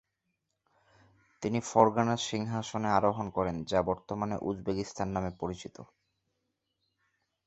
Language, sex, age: Bengali, male, 19-29